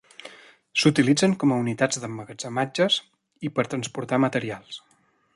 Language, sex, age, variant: Catalan, male, 19-29, Central